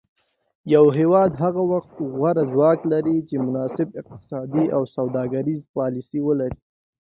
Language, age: Pashto, 19-29